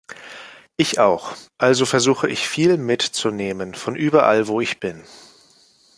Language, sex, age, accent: German, male, 19-29, Deutschland Deutsch